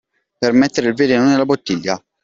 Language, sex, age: Italian, male, 19-29